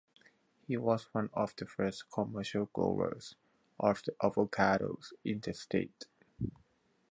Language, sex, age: English, male, 30-39